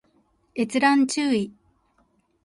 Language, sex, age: Japanese, female, 30-39